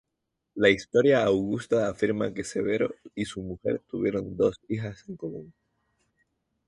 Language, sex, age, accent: Spanish, male, 19-29, España: Islas Canarias